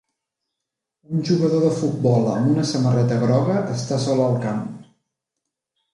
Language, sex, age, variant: Catalan, male, 50-59, Central